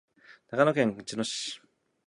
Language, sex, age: Japanese, male, 19-29